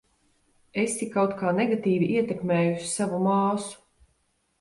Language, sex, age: Latvian, female, 19-29